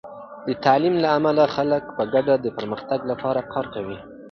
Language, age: Pashto, 19-29